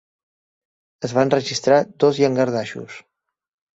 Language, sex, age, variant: Catalan, male, 30-39, Central